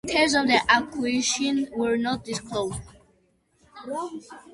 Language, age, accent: English, 19-29, United States English